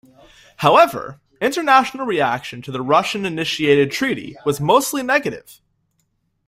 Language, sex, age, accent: English, male, under 19, United States English